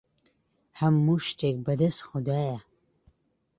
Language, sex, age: Central Kurdish, female, 30-39